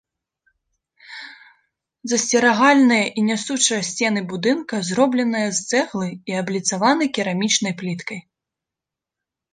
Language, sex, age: Belarusian, female, 19-29